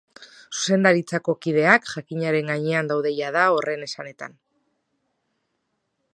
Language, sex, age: Basque, female, 30-39